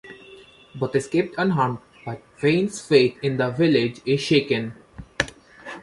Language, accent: English, India and South Asia (India, Pakistan, Sri Lanka)